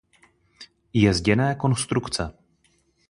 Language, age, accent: Czech, 19-29, pražský